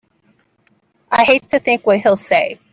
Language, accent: English, United States English